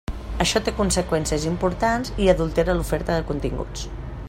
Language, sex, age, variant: Catalan, female, 40-49, Central